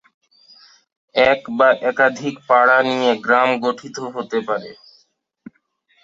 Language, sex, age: Bengali, male, 19-29